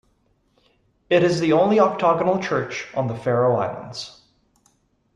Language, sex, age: English, male, 30-39